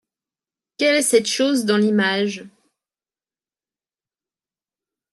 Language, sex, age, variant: French, female, 19-29, Français de métropole